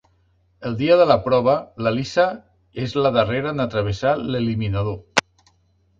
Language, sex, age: Catalan, male, 50-59